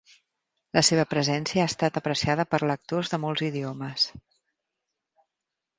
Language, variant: Catalan, Central